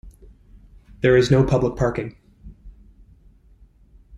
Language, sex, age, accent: English, male, 19-29, United States English